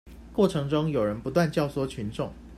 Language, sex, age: Chinese, male, 19-29